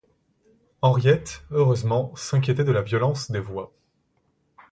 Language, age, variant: French, 19-29, Français de métropole